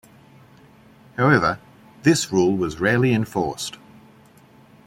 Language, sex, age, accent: English, male, 50-59, Australian English